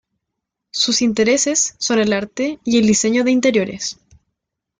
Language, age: Spanish, 19-29